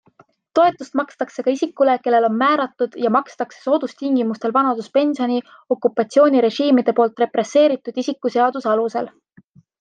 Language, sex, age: Estonian, female, 19-29